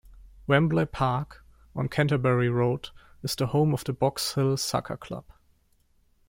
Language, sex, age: English, male, 19-29